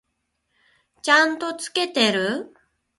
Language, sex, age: Japanese, female, 19-29